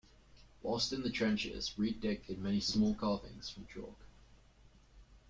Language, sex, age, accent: English, male, under 19, England English